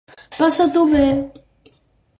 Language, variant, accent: Catalan, Central, Garrotxi